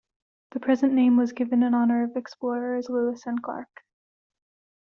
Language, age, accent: English, 19-29, United States English